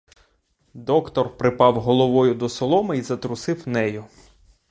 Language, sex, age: Ukrainian, male, 30-39